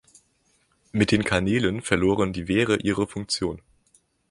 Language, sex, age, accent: German, male, 19-29, Deutschland Deutsch